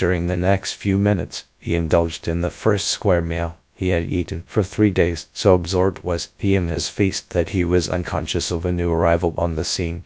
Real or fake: fake